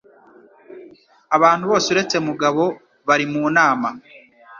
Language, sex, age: Kinyarwanda, male, 19-29